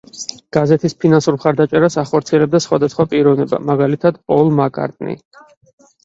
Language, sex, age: Georgian, male, 30-39